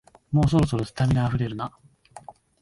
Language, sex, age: Japanese, male, 19-29